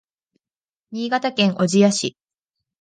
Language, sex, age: Japanese, female, under 19